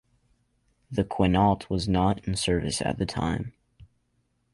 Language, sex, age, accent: English, male, under 19, United States English